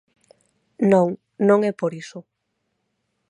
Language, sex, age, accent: Galician, female, 30-39, Normativo (estándar); Neofalante